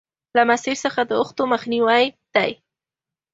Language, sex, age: Pashto, female, under 19